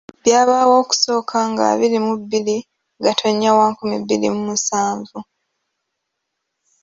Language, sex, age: Ganda, female, 19-29